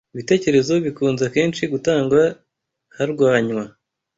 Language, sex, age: Kinyarwanda, male, 19-29